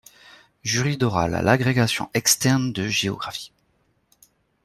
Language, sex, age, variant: French, male, 40-49, Français de métropole